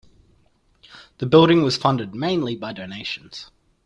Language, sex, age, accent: English, male, 19-29, Australian English